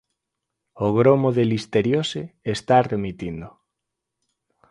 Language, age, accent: Galician, 19-29, Normativo (estándar)